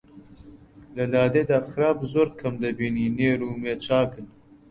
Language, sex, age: Central Kurdish, male, 30-39